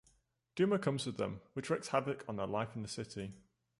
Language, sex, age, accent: English, male, 19-29, England English